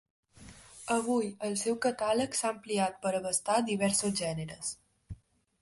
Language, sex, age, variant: Catalan, female, under 19, Balear